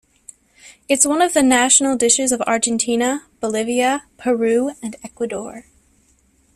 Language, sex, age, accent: English, female, under 19, United States English